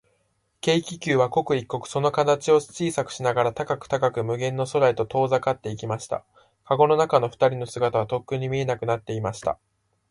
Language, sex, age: Japanese, male, 19-29